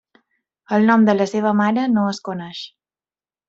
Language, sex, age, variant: Catalan, female, 19-29, Balear